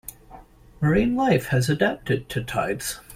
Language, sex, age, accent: English, male, 19-29, United States English